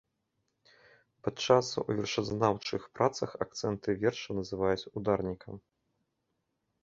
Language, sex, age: Belarusian, male, 30-39